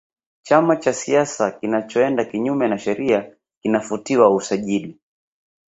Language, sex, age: Swahili, male, 30-39